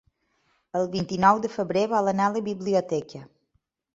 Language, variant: Catalan, Balear